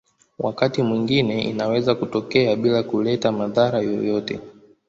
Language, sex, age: Swahili, male, 19-29